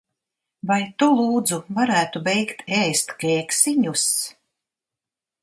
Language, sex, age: Latvian, female, 60-69